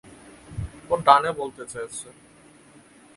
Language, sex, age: Bengali, male, 19-29